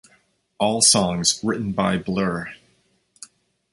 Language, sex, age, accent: English, male, 40-49, United States English